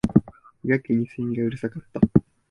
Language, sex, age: Japanese, male, 19-29